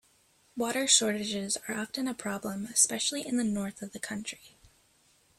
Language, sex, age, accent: English, female, 19-29, United States English